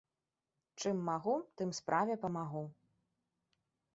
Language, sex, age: Belarusian, female, 19-29